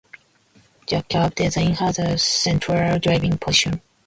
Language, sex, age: English, female, 19-29